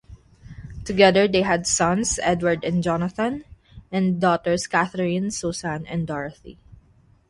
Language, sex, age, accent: English, female, 19-29, United States English; Filipino